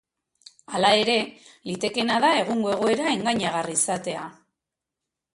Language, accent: Basque, Mendebalekoa (Araba, Bizkaia, Gipuzkoako mendebaleko herri batzuk)